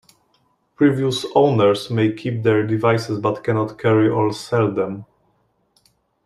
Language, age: English, 30-39